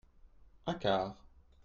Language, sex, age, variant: French, male, 30-39, Français de métropole